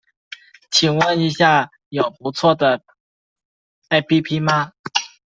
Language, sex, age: Chinese, male, 19-29